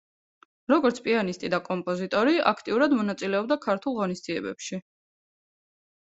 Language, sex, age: Georgian, female, 19-29